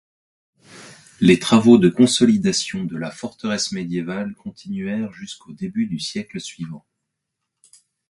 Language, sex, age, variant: French, male, 30-39, Français de métropole